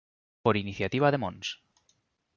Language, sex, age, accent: Spanish, male, 30-39, España: Norte peninsular (Asturias, Castilla y León, Cantabria, País Vasco, Navarra, Aragón, La Rioja, Guadalajara, Cuenca)